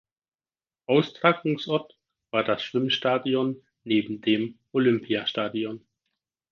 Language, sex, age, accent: German, male, 19-29, Deutschland Deutsch